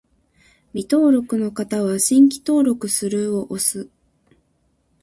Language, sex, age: Japanese, female, 19-29